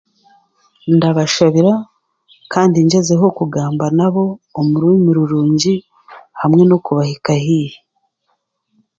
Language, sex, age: Chiga, female, 40-49